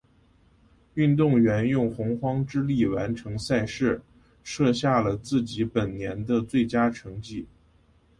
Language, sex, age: Chinese, male, 30-39